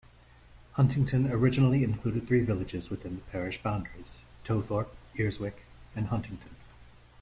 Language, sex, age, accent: English, male, 40-49, United States English